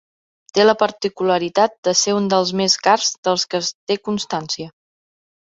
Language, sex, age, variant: Catalan, female, 30-39, Central